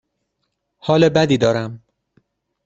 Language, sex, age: Persian, male, 19-29